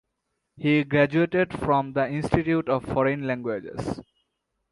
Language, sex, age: English, male, 19-29